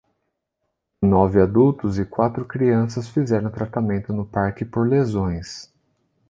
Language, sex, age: Portuguese, male, 30-39